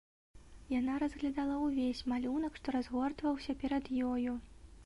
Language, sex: Belarusian, female